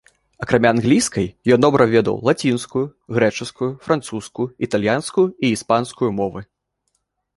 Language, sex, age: Belarusian, male, under 19